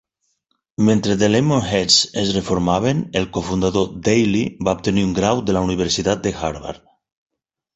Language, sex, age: Catalan, male, 40-49